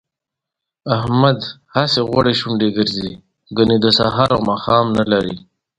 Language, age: Pashto, 30-39